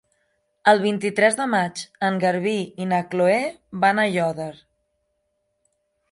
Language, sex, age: Catalan, female, 30-39